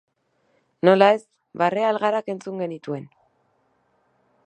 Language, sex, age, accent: Basque, female, 30-39, Erdialdekoa edo Nafarra (Gipuzkoa, Nafarroa)